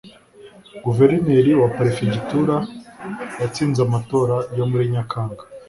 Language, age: Kinyarwanda, 19-29